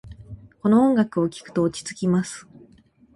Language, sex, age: Japanese, female, 19-29